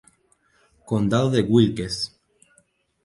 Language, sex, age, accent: Spanish, male, 19-29, España: Islas Canarias